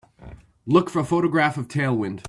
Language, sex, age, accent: English, male, 30-39, United States English